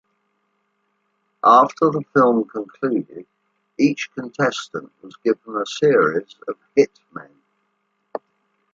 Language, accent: English, England English